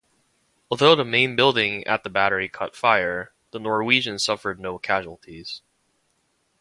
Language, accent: English, United States English